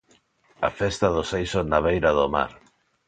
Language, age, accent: Galician, 40-49, Neofalante